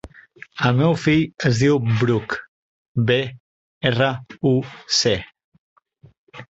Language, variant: Catalan, Central